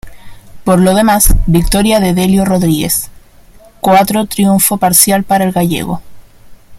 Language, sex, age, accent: Spanish, female, under 19, Chileno: Chile, Cuyo